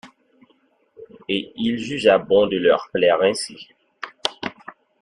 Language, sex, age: French, male, 19-29